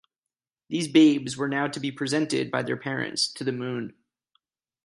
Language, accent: English, United States English